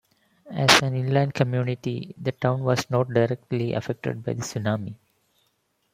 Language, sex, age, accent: English, male, 40-49, India and South Asia (India, Pakistan, Sri Lanka)